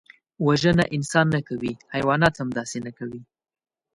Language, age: Pashto, 19-29